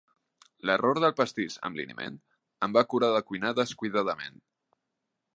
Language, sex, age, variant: Catalan, male, 19-29, Central